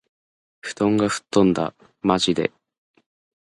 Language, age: Japanese, 19-29